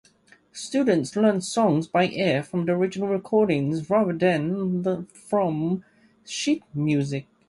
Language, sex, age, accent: English, male, 30-39, England English